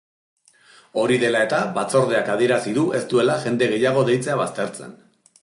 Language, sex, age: Basque, male, 40-49